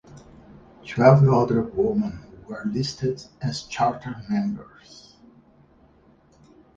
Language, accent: English, Brazilian